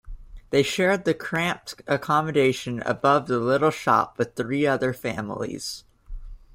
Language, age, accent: English, 19-29, United States English